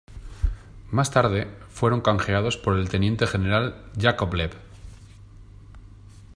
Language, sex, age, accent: Spanish, male, 50-59, España: Norte peninsular (Asturias, Castilla y León, Cantabria, País Vasco, Navarra, Aragón, La Rioja, Guadalajara, Cuenca)